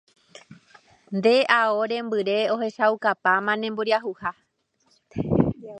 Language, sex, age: Guarani, female, 19-29